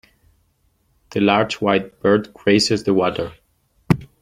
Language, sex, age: English, male, 30-39